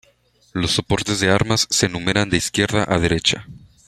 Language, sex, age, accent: Spanish, male, 19-29, México